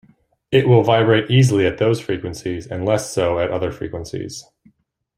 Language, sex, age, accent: English, male, 30-39, United States English